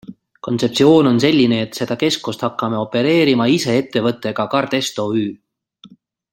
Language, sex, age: Estonian, male, 30-39